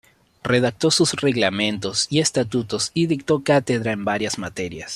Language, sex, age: Spanish, male, 19-29